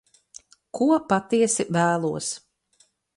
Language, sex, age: Latvian, female, 50-59